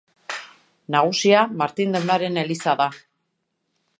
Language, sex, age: Basque, female, 50-59